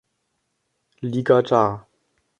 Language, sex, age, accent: German, male, under 19, Deutschland Deutsch